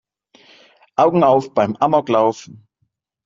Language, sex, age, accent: German, male, 50-59, Deutschland Deutsch